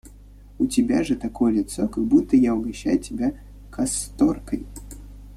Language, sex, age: Russian, male, 19-29